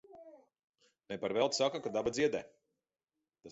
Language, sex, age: Latvian, male, 40-49